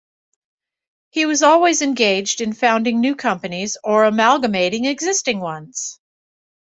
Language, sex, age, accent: English, female, 50-59, United States English